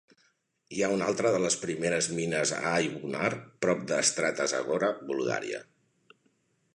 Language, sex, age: Catalan, male, 60-69